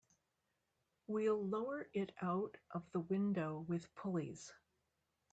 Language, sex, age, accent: English, female, 60-69, United States English